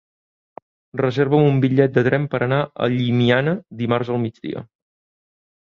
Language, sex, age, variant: Catalan, male, 19-29, Central